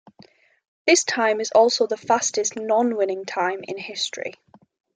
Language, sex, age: English, female, 19-29